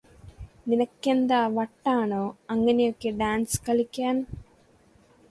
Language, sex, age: Malayalam, female, 19-29